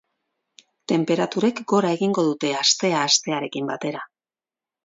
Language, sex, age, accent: Basque, female, 40-49, Erdialdekoa edo Nafarra (Gipuzkoa, Nafarroa)